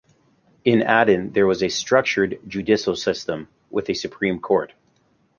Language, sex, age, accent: English, male, 40-49, Canadian English